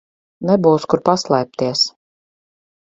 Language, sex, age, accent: Latvian, female, 50-59, Riga